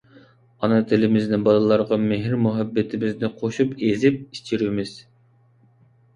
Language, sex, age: Uyghur, male, 19-29